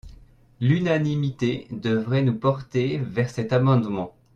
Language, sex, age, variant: French, male, 30-39, Français de métropole